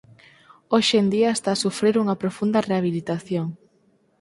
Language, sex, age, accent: Galician, female, 19-29, Neofalante